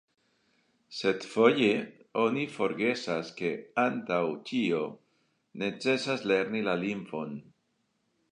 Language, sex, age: Esperanto, male, 60-69